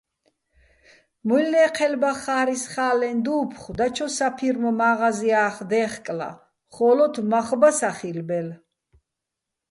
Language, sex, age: Bats, female, 60-69